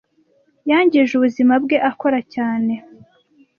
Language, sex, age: Kinyarwanda, female, 30-39